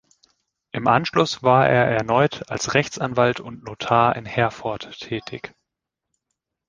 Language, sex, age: German, male, 19-29